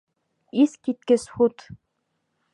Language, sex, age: Bashkir, female, 19-29